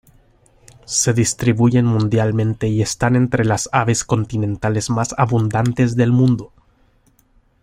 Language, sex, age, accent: Spanish, male, 19-29, América central